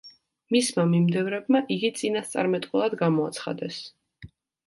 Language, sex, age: Georgian, female, 19-29